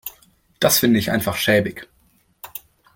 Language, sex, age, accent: German, male, 19-29, Deutschland Deutsch